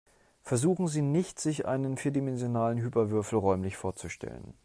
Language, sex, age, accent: German, male, 19-29, Deutschland Deutsch